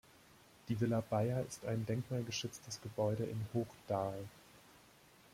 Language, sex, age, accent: German, male, 19-29, Deutschland Deutsch